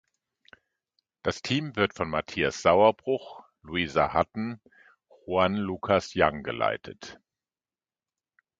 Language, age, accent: German, 50-59, Deutschland Deutsch